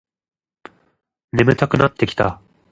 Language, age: Japanese, 19-29